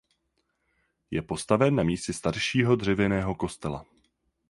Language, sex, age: Czech, male, 19-29